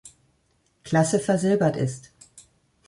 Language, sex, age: German, female, 40-49